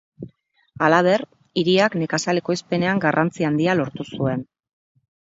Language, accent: Basque, Mendebalekoa (Araba, Bizkaia, Gipuzkoako mendebaleko herri batzuk)